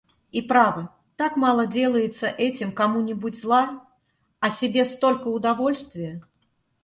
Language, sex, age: Russian, female, 40-49